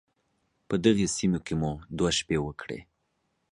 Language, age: Pashto, 19-29